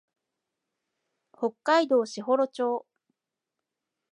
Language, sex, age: Japanese, female, 50-59